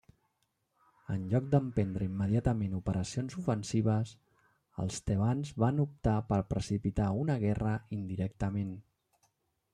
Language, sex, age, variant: Catalan, male, 40-49, Central